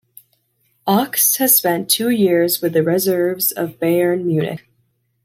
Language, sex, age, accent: English, female, 19-29, United States English